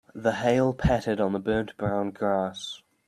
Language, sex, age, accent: English, male, 19-29, New Zealand English